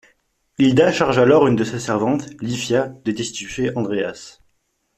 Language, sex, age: French, male, 19-29